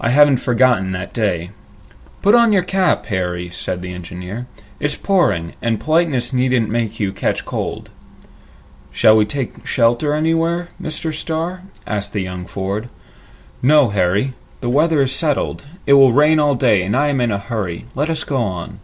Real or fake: real